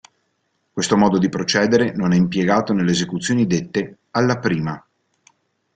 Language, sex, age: Italian, male, 40-49